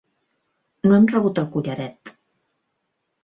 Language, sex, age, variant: Catalan, female, 40-49, Central